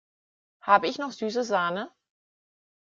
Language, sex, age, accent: German, female, 40-49, Deutschland Deutsch